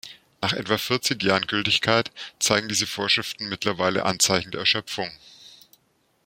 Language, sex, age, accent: German, male, 40-49, Deutschland Deutsch